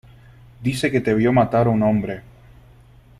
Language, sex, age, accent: Spanish, male, 19-29, Rioplatense: Argentina, Uruguay, este de Bolivia, Paraguay